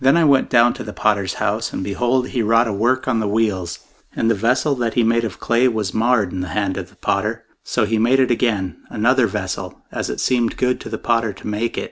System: none